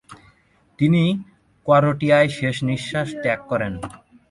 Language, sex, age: Bengali, male, 19-29